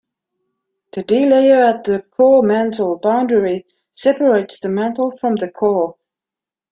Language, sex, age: English, female, 40-49